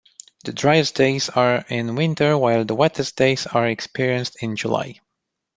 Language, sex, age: English, male, 30-39